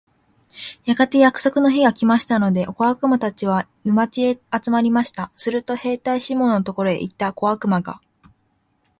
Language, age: Japanese, 19-29